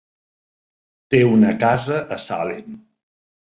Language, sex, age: Catalan, male, 50-59